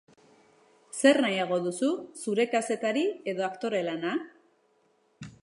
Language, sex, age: Basque, female, 30-39